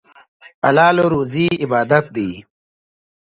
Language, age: Pashto, 40-49